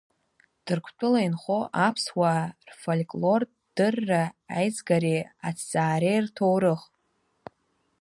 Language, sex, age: Abkhazian, female, under 19